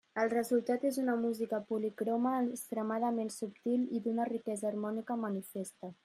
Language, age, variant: Catalan, under 19, Central